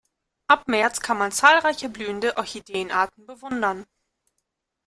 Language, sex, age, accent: German, female, 19-29, Deutschland Deutsch